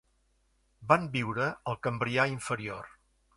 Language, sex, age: Catalan, male, 60-69